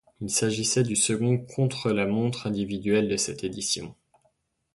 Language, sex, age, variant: French, male, 19-29, Français de métropole